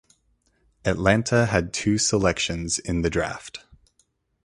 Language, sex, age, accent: English, male, 19-29, United States English